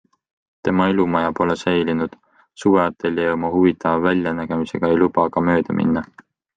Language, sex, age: Estonian, male, 19-29